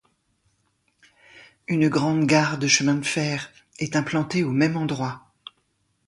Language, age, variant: French, 60-69, Français de métropole